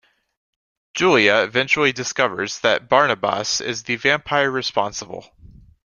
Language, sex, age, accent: English, male, under 19, United States English